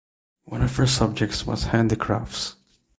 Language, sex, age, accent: English, male, under 19, Filipino